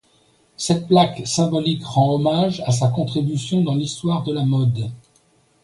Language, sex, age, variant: French, male, 60-69, Français de métropole